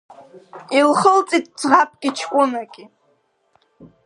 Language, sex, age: Abkhazian, female, under 19